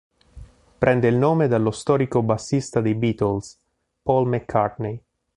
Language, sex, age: Italian, male, 40-49